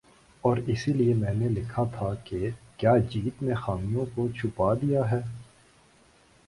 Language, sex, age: Urdu, male, 19-29